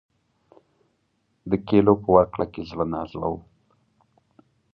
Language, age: Pashto, 19-29